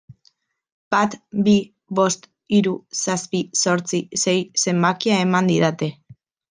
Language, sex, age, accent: Basque, female, 19-29, Mendebalekoa (Araba, Bizkaia, Gipuzkoako mendebaleko herri batzuk)